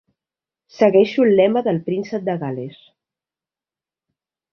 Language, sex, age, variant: Catalan, female, 40-49, Nord-Occidental